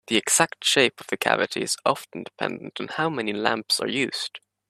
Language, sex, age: English, male, under 19